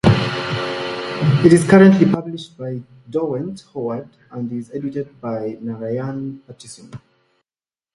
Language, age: English, 30-39